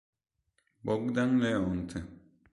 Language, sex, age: Italian, male, 19-29